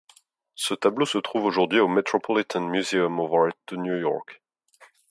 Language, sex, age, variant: French, male, 30-39, Français de métropole